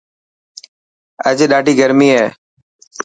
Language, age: Dhatki, 19-29